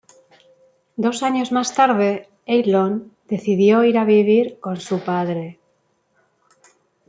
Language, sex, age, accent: Spanish, female, 40-49, España: Norte peninsular (Asturias, Castilla y León, Cantabria, País Vasco, Navarra, Aragón, La Rioja, Guadalajara, Cuenca)